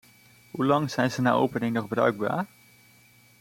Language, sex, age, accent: Dutch, male, 19-29, Nederlands Nederlands